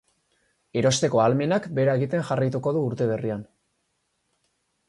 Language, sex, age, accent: Basque, male, 19-29, Erdialdekoa edo Nafarra (Gipuzkoa, Nafarroa)